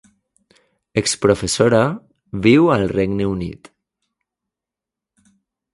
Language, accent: Catalan, valencià